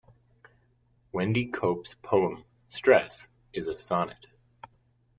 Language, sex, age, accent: English, male, 30-39, Canadian English